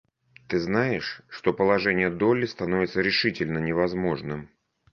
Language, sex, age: Russian, male, 30-39